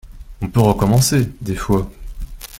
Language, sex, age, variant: French, male, 19-29, Français de métropole